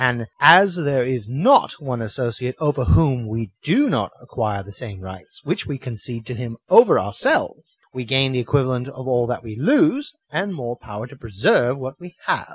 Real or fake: real